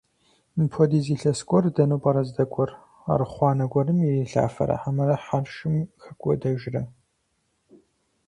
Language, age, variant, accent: Kabardian, 19-29, Адыгэбзэ (Къэбэрдей, Кирил, псоми зэдай), Джылэхъстэней (Gilahsteney)